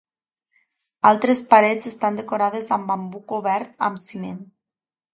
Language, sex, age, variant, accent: Catalan, female, 30-39, Nord-Occidental, nord-occidental